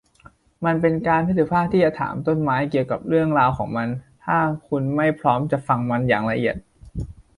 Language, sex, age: Thai, male, 19-29